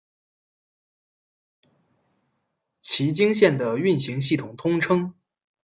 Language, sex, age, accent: Chinese, male, 19-29, 出生地：辽宁省